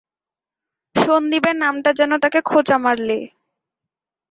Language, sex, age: Bengali, female, 19-29